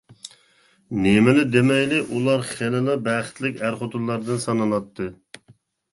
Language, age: Uyghur, 40-49